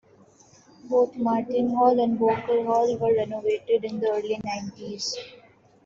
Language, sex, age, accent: English, female, 19-29, India and South Asia (India, Pakistan, Sri Lanka)